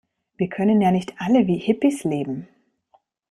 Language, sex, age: German, female, 30-39